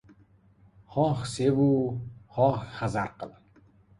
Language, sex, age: Uzbek, male, 19-29